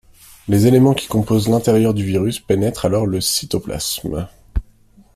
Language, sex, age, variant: French, male, 19-29, Français de métropole